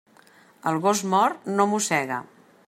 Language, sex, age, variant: Catalan, female, 60-69, Central